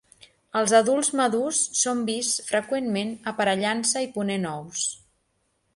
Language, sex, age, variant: Catalan, female, 40-49, Central